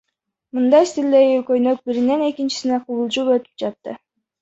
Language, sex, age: Kyrgyz, female, under 19